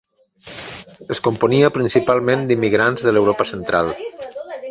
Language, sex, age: Catalan, male, 50-59